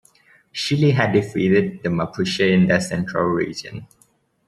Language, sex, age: English, male, 19-29